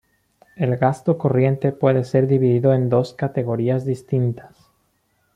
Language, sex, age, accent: Spanish, male, 19-29, Andino-Pacífico: Colombia, Perú, Ecuador, oeste de Bolivia y Venezuela andina